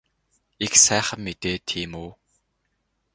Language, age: Mongolian, 19-29